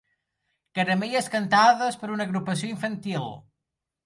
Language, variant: Catalan, Central